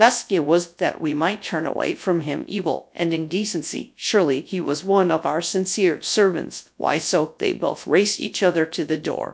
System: TTS, GradTTS